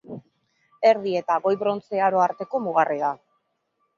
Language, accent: Basque, Mendebalekoa (Araba, Bizkaia, Gipuzkoako mendebaleko herri batzuk)